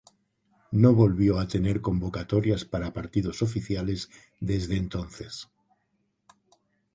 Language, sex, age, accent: Spanish, male, 50-59, España: Norte peninsular (Asturias, Castilla y León, Cantabria, País Vasco, Navarra, Aragón, La Rioja, Guadalajara, Cuenca)